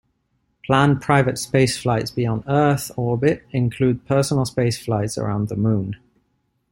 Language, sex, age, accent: English, male, 30-39, England English